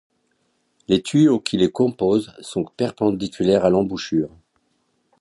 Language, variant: French, Français de métropole